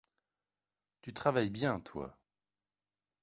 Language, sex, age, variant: French, male, 30-39, Français de métropole